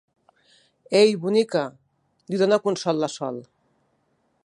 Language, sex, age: Catalan, female, 40-49